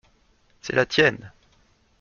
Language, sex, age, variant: French, male, 40-49, Français de métropole